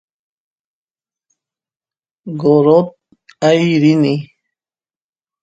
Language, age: Santiago del Estero Quichua, 40-49